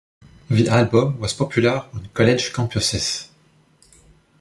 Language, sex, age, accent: English, male, 19-29, United States English